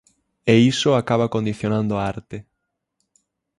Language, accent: Galician, Oriental (común en zona oriental); Normativo (estándar)